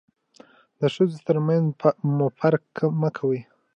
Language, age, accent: Pashto, 19-29, کندهاری لهجه